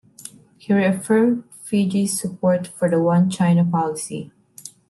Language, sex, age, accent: English, female, 19-29, Filipino